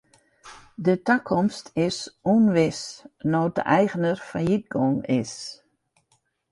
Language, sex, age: Western Frisian, female, 60-69